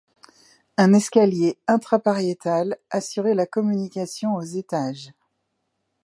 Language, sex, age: French, female, 50-59